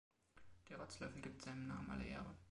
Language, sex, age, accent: German, male, 19-29, Deutschland Deutsch